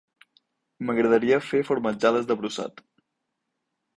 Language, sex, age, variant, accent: Catalan, male, 19-29, Balear, mallorquí